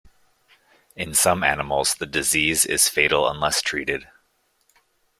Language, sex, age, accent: English, male, 30-39, United States English